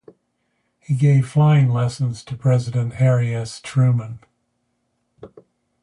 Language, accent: English, United States English